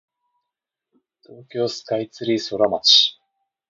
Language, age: Japanese, 30-39